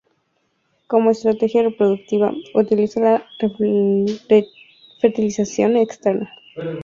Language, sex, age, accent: Spanish, female, 19-29, México